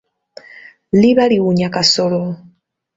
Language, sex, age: Ganda, female, 30-39